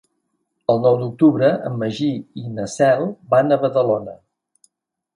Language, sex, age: Catalan, male, 50-59